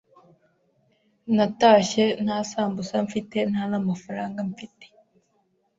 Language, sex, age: Kinyarwanda, female, 19-29